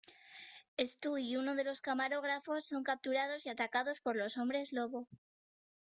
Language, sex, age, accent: Spanish, female, under 19, España: Norte peninsular (Asturias, Castilla y León, Cantabria, País Vasco, Navarra, Aragón, La Rioja, Guadalajara, Cuenca)